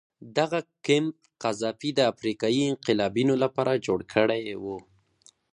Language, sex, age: Pashto, male, under 19